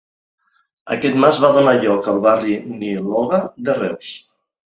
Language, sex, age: Catalan, male, 50-59